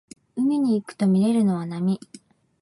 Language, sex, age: Japanese, female, 19-29